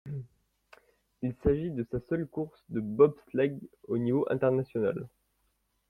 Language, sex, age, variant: French, male, 19-29, Français de métropole